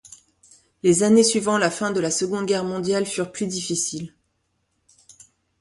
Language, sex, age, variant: French, female, 40-49, Français de métropole